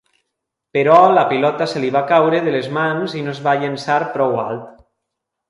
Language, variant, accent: Catalan, Alacantí, valencià